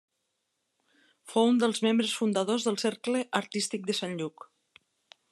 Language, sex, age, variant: Catalan, female, 50-59, Nord-Occidental